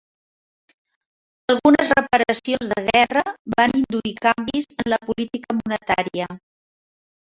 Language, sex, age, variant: Catalan, female, 60-69, Central